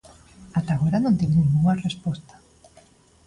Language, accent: Galician, Normativo (estándar)